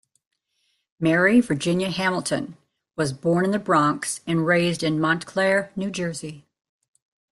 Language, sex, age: English, female, 70-79